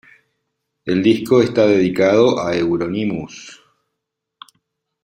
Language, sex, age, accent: Spanish, male, 40-49, Rioplatense: Argentina, Uruguay, este de Bolivia, Paraguay